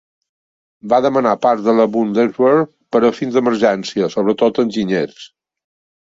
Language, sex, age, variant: Catalan, male, 60-69, Balear